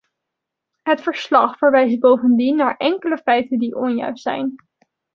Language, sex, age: Dutch, female, 19-29